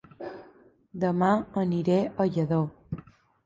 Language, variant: Catalan, Balear